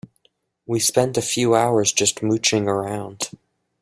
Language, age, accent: English, under 19, United States English